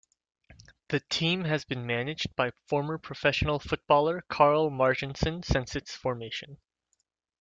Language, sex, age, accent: English, male, 19-29, United States English